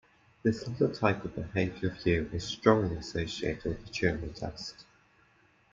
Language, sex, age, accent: English, male, under 19, England English